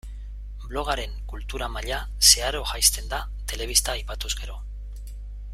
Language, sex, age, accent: Basque, male, 40-49, Mendebalekoa (Araba, Bizkaia, Gipuzkoako mendebaleko herri batzuk)